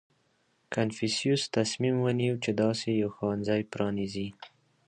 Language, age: Pashto, 19-29